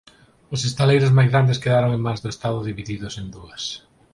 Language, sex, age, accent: Galician, male, 40-49, Normativo (estándar)